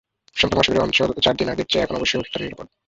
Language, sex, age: Bengali, male, 19-29